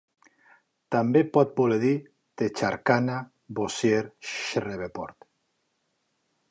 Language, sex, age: Catalan, male, 40-49